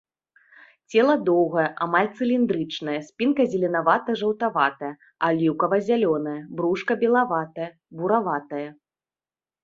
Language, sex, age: Belarusian, female, 30-39